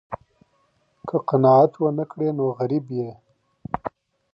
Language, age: Pashto, 30-39